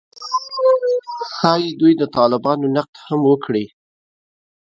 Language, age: Pashto, 30-39